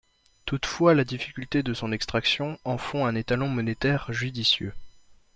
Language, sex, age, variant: French, male, 19-29, Français de métropole